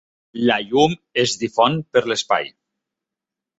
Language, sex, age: Catalan, male, 40-49